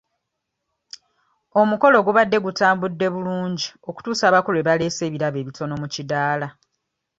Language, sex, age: Ganda, female, 30-39